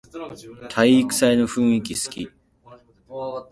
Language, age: Japanese, under 19